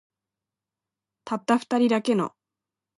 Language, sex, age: Japanese, female, under 19